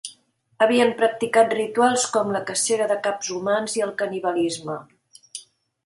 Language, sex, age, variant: Catalan, female, 60-69, Central